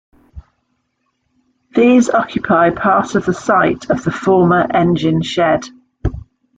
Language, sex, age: English, female, 50-59